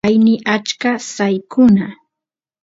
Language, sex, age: Santiago del Estero Quichua, female, 30-39